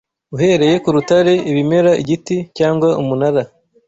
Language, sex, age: Kinyarwanda, male, 19-29